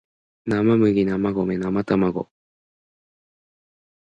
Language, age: Japanese, 19-29